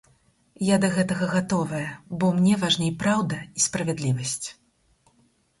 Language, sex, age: Belarusian, female, 30-39